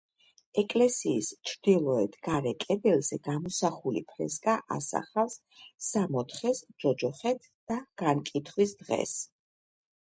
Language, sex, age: Georgian, female, 50-59